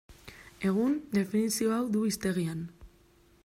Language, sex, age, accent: Basque, female, 19-29, Mendebalekoa (Araba, Bizkaia, Gipuzkoako mendebaleko herri batzuk)